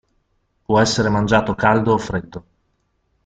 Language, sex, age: Italian, male, 40-49